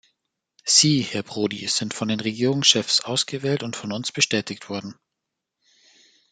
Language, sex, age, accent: German, male, 19-29, Deutschland Deutsch